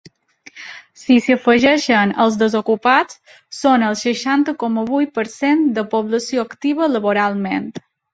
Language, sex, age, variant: Catalan, female, 30-39, Balear